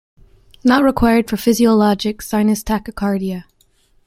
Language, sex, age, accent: English, female, 19-29, United States English